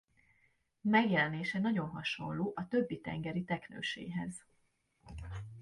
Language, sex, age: Hungarian, female, 40-49